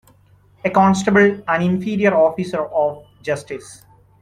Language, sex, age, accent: English, male, 30-39, India and South Asia (India, Pakistan, Sri Lanka)